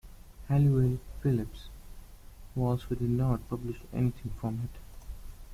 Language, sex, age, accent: English, male, under 19, India and South Asia (India, Pakistan, Sri Lanka)